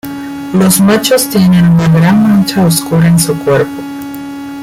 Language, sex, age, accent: Spanish, male, under 19, Andino-Pacífico: Colombia, Perú, Ecuador, oeste de Bolivia y Venezuela andina